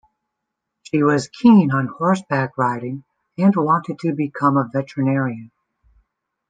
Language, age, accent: English, 30-39, United States English